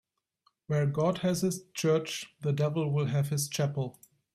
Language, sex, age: English, male, 40-49